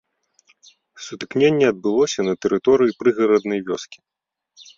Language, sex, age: Belarusian, male, 19-29